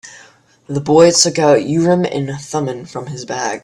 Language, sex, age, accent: English, male, under 19, United States English